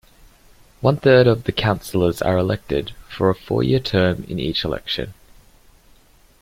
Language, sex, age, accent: English, male, 19-29, Australian English